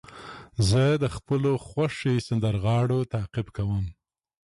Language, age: Pashto, 50-59